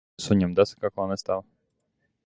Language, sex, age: Latvian, male, 19-29